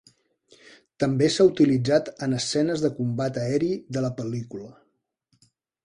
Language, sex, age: Catalan, male, 50-59